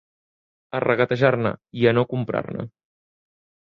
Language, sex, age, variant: Catalan, male, 19-29, Central